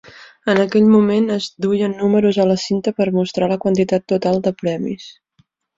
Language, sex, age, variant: Catalan, female, 40-49, Central